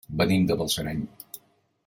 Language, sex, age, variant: Catalan, male, 50-59, Central